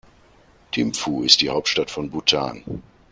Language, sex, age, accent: German, male, 50-59, Deutschland Deutsch